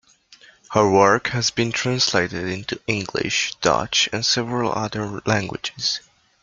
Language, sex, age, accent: English, male, 19-29, United States English